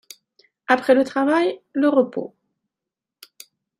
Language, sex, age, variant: French, female, 40-49, Français de métropole